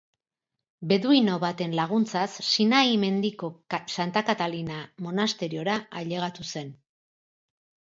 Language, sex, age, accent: Basque, female, 50-59, Erdialdekoa edo Nafarra (Gipuzkoa, Nafarroa)